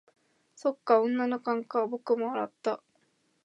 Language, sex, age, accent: Japanese, female, 19-29, 標準語